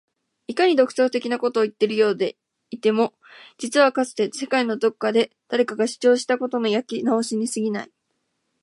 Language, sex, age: Japanese, female, 19-29